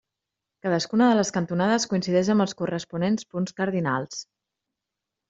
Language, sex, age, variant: Catalan, female, 30-39, Central